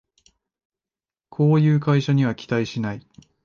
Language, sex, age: Japanese, male, 19-29